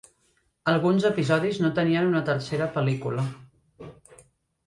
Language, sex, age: Catalan, female, 30-39